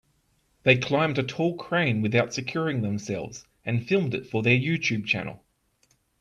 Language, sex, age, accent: English, male, 30-39, Australian English